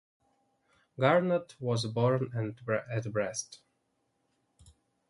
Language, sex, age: English, male, 19-29